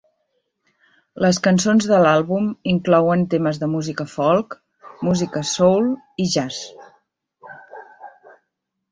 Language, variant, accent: Catalan, Central, Barceloní